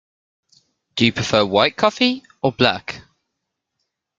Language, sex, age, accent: English, male, under 19, England English